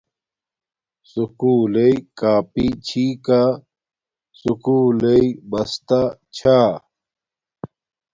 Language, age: Domaaki, 30-39